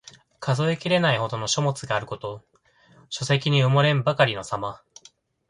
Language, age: Japanese, 19-29